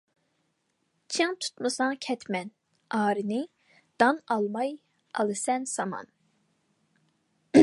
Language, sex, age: Uyghur, female, under 19